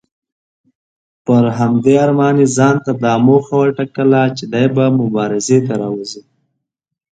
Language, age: Pashto, 19-29